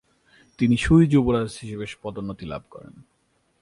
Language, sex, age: Bengali, male, 19-29